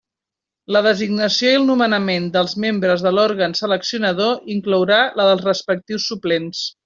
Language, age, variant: Catalan, 40-49, Central